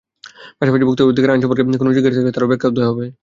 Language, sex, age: Bengali, male, 19-29